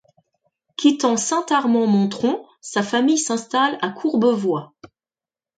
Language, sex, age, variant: French, female, 50-59, Français de métropole